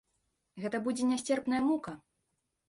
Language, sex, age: Belarusian, female, under 19